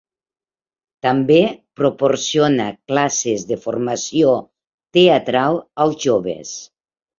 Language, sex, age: Catalan, female, 60-69